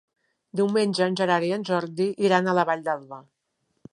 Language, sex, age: Catalan, female, 40-49